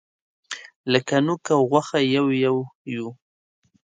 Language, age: Pashto, 19-29